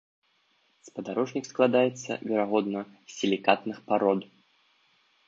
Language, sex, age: Belarusian, male, 19-29